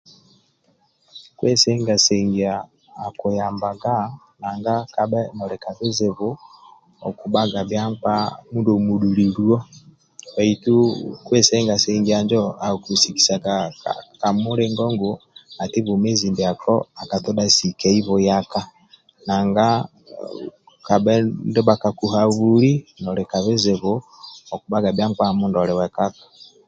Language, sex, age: Amba (Uganda), male, 50-59